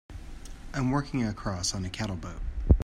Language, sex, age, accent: English, male, 30-39, United States English